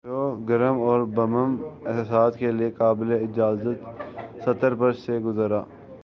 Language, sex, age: Urdu, male, 19-29